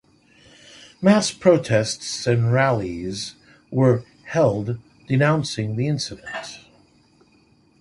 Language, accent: English, United States English